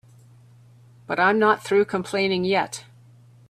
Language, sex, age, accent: English, female, 50-59, Canadian English